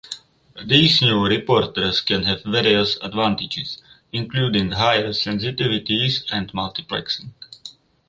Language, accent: English, United States English; England English